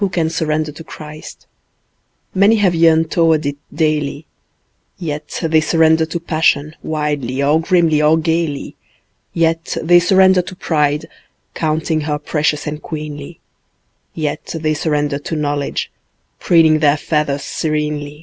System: none